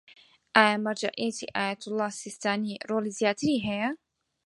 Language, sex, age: Central Kurdish, female, 19-29